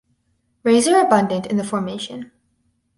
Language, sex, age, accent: English, female, under 19, United States English